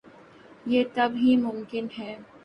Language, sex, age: Urdu, female, 19-29